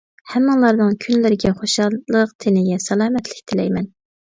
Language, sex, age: Uyghur, female, 30-39